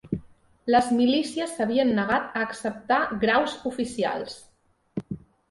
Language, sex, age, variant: Catalan, female, 19-29, Central